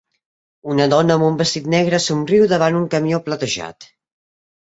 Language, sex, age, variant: Catalan, male, under 19, Central